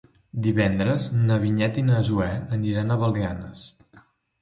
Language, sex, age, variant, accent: Catalan, male, under 19, Central, central